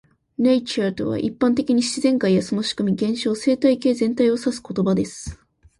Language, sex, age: Japanese, female, 19-29